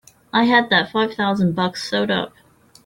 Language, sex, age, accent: English, female, 19-29, United States English